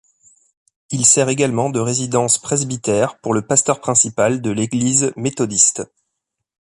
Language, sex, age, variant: French, male, 30-39, Français de métropole